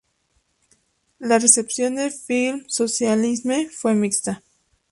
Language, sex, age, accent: Spanish, female, 19-29, México